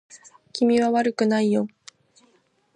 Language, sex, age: Japanese, female, 19-29